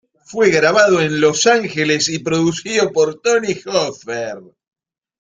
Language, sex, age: Spanish, male, 40-49